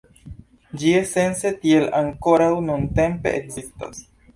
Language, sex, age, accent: Esperanto, male, 19-29, Internacia